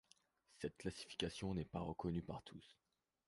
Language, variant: French, Français de métropole